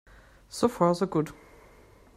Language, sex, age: English, male, 19-29